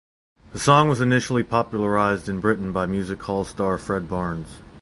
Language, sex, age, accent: English, male, 30-39, United States English